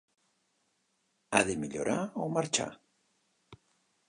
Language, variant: Catalan, Nord-Occidental